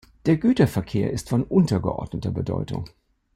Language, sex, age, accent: German, male, 70-79, Deutschland Deutsch